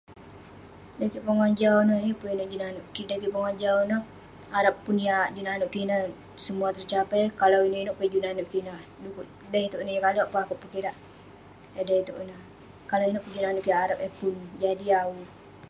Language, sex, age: Western Penan, female, under 19